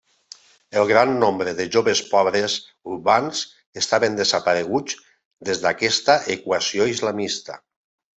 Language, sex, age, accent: Catalan, male, 50-59, valencià